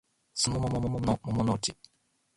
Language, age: Japanese, 19-29